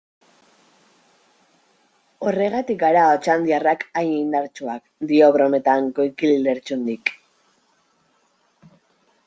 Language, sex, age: Basque, female, 30-39